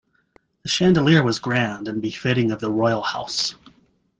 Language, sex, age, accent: English, male, 30-39, United States English